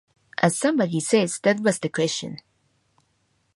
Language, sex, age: English, female, 19-29